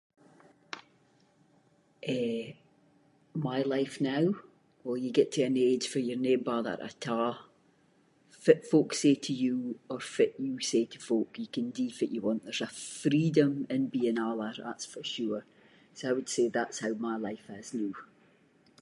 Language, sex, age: Scots, female, 50-59